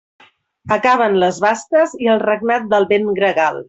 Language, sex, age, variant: Catalan, female, 40-49, Central